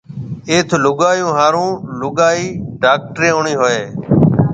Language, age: Marwari (Pakistan), 40-49